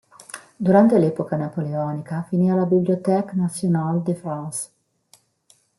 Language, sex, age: Italian, female, 40-49